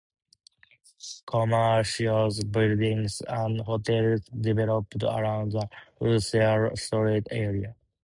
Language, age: English, 19-29